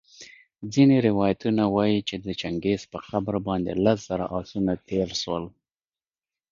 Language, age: Pashto, 30-39